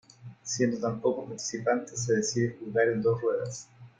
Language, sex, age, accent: Spanish, male, 40-49, España: Norte peninsular (Asturias, Castilla y León, Cantabria, País Vasco, Navarra, Aragón, La Rioja, Guadalajara, Cuenca)